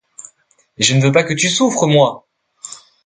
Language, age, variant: French, under 19, Français de métropole